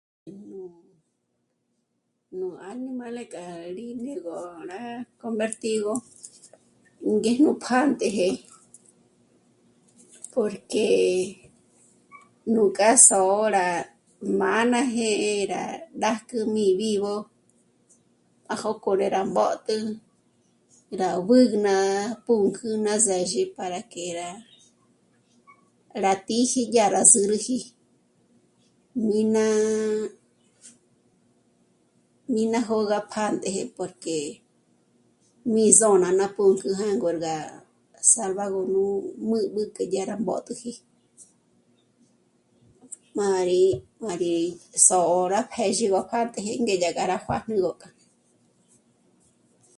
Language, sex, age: Michoacán Mazahua, female, 19-29